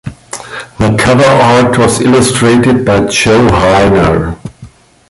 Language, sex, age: English, male, 50-59